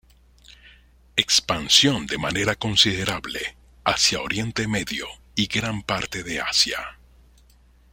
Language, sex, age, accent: Spanish, male, 50-59, Caribe: Cuba, Venezuela, Puerto Rico, República Dominicana, Panamá, Colombia caribeña, México caribeño, Costa del golfo de México